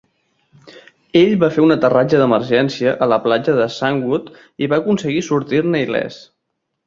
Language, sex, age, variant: Catalan, male, 19-29, Central